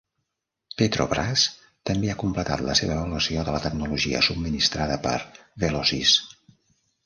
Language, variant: Catalan, Central